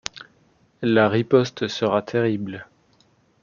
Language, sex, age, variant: French, male, 19-29, Français de métropole